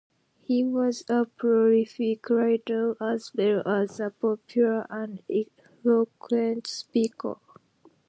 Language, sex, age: English, female, 19-29